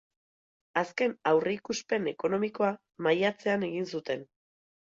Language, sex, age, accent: Basque, female, 30-39, Erdialdekoa edo Nafarra (Gipuzkoa, Nafarroa)